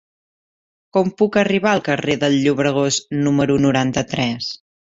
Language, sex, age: Catalan, female, 30-39